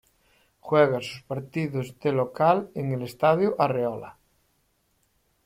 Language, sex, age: Spanish, male, 50-59